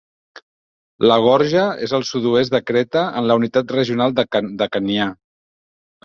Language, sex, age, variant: Catalan, male, 40-49, Central